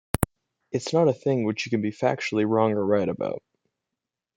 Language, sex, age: English, male, under 19